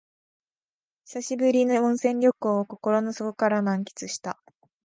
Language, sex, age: Japanese, female, 19-29